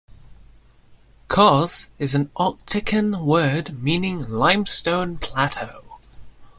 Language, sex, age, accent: English, male, under 19, England English